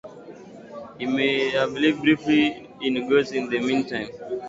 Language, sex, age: English, male, 19-29